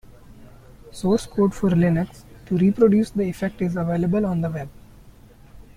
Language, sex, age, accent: English, male, 19-29, India and South Asia (India, Pakistan, Sri Lanka)